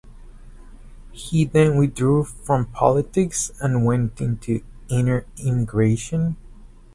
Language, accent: English, United States English